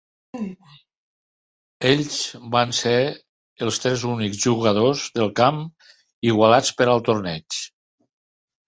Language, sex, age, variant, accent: Catalan, male, 70-79, Nord-Occidental, Lleidatà